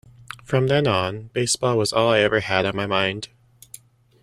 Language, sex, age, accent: English, male, 30-39, United States English